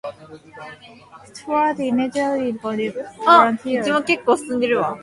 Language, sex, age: English, female, 19-29